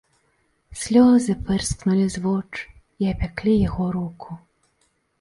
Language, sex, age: Belarusian, female, 30-39